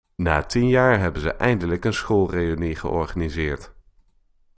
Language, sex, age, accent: Dutch, male, under 19, Nederlands Nederlands